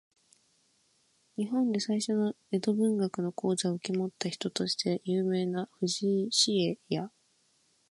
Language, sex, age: Japanese, female, 19-29